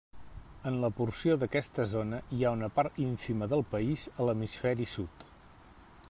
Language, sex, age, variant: Catalan, male, 50-59, Central